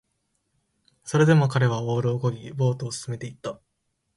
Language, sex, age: Japanese, male, 19-29